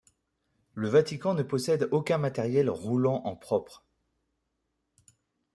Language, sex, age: French, male, 30-39